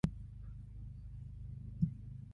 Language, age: English, under 19